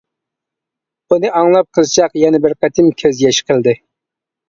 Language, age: Uyghur, 19-29